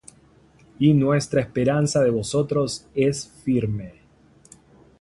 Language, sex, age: Spanish, male, 19-29